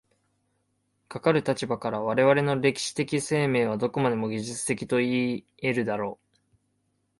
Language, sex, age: Japanese, male, 19-29